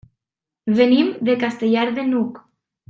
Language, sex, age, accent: Catalan, female, 19-29, valencià